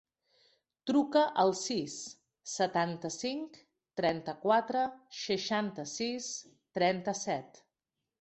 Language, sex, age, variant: Catalan, female, 40-49, Central